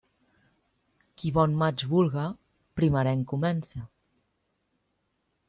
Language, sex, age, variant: Catalan, female, 30-39, Central